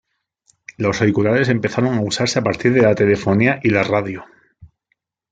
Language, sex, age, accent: Spanish, male, 30-39, España: Sur peninsular (Andalucia, Extremadura, Murcia)